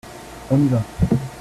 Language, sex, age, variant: French, male, 19-29, Français de métropole